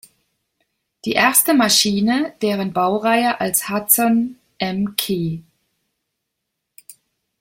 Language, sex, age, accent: German, female, 50-59, Deutschland Deutsch